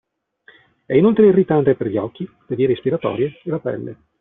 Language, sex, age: Italian, male, 40-49